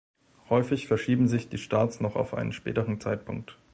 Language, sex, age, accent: German, male, 19-29, Deutschland Deutsch